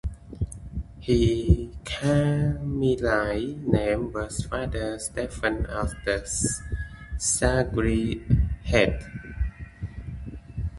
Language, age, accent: English, 30-39, United States English